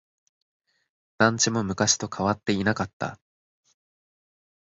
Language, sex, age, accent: Japanese, male, under 19, 標準語